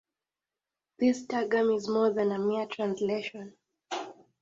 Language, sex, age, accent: English, female, 19-29, United States English